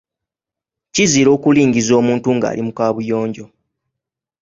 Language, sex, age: Ganda, male, 19-29